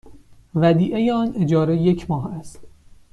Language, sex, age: Persian, male, 19-29